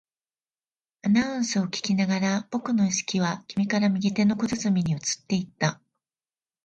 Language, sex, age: Japanese, female, 40-49